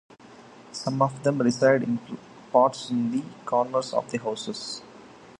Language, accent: English, India and South Asia (India, Pakistan, Sri Lanka)